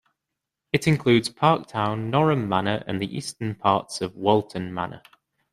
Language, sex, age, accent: English, male, 19-29, England English